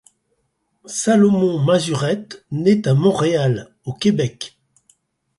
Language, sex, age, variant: French, male, 60-69, Français de métropole